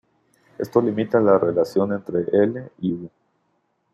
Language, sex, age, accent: Spanish, male, 30-39, México